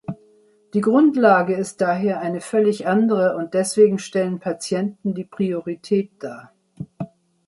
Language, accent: German, Deutschland Deutsch